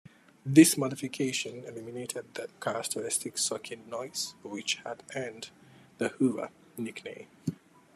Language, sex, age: English, male, 19-29